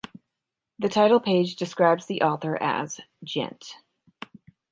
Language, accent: English, United States English; Canadian English